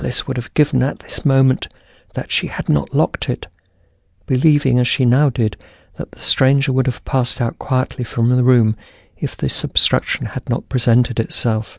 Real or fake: real